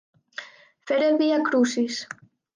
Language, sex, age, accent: Catalan, female, 19-29, valencià